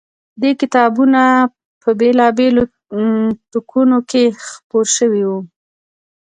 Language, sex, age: Pashto, female, 30-39